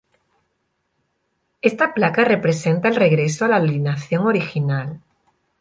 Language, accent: Spanish, España: Sur peninsular (Andalucia, Extremadura, Murcia)